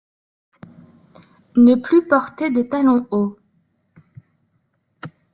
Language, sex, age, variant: French, female, 19-29, Français de métropole